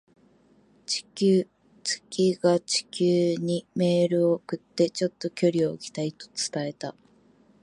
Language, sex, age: Japanese, female, 19-29